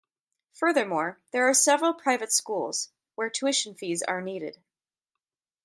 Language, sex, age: English, female, 30-39